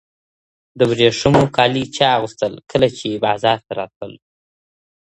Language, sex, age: Pashto, female, under 19